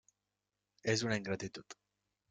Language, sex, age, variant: Catalan, male, 30-39, Central